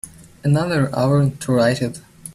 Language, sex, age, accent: English, male, under 19, United States English